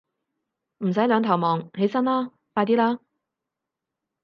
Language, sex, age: Cantonese, female, 30-39